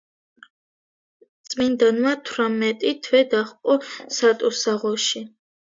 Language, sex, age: Georgian, female, under 19